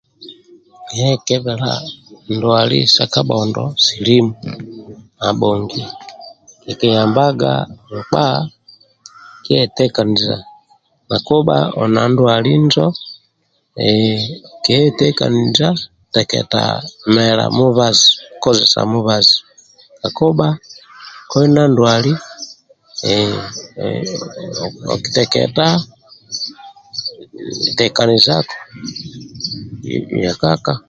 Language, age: Amba (Uganda), 30-39